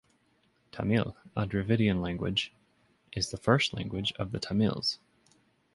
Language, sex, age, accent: English, male, 30-39, United States English